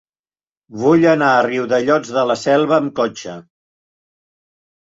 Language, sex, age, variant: Catalan, male, 70-79, Central